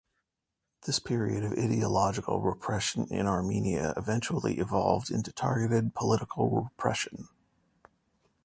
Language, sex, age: English, male, 40-49